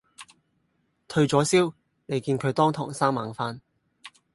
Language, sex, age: Cantonese, male, 19-29